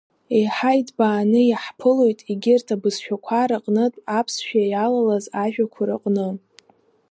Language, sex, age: Abkhazian, female, under 19